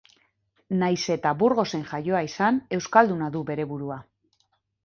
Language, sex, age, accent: Basque, female, 50-59, Mendebalekoa (Araba, Bizkaia, Gipuzkoako mendebaleko herri batzuk)